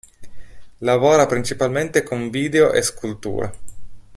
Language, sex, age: Italian, male, 30-39